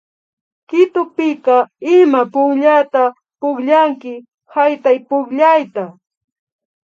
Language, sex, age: Imbabura Highland Quichua, female, 30-39